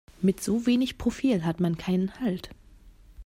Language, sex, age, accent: German, female, 19-29, Deutschland Deutsch